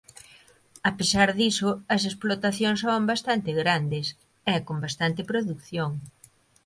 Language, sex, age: Galician, female, 50-59